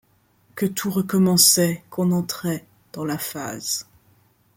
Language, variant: French, Français de métropole